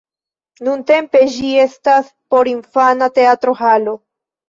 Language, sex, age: Esperanto, female, 19-29